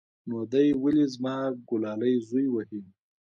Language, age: Pashto, 30-39